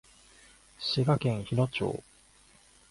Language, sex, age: Japanese, male, 30-39